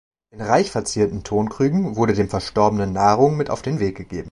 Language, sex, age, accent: German, male, 19-29, Deutschland Deutsch